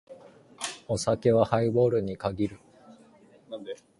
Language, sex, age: Japanese, male, 30-39